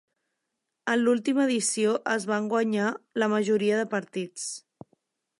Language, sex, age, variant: Catalan, female, 30-39, Central